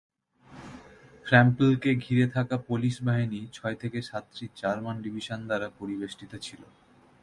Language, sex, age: Bengali, male, 30-39